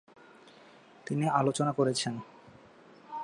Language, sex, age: Bengali, male, 19-29